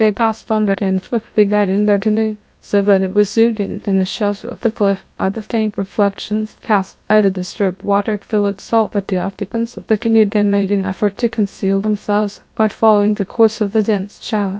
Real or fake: fake